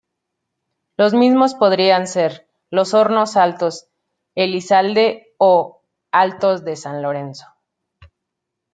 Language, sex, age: Spanish, female, 30-39